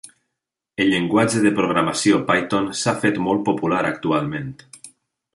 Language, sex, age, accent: Catalan, male, 30-39, valencià